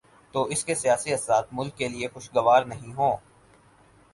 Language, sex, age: Urdu, male, 19-29